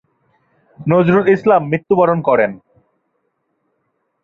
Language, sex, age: Bengali, male, 30-39